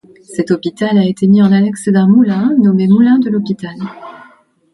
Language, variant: French, Français de métropole